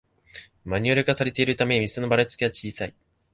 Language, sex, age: Japanese, male, 19-29